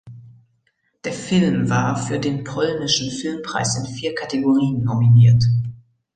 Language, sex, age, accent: German, male, under 19, Deutschland Deutsch